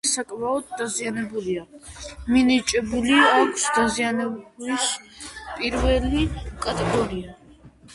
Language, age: Georgian, 19-29